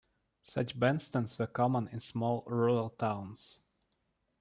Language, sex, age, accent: English, male, 30-39, United States English